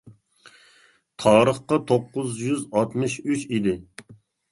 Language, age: Uyghur, 40-49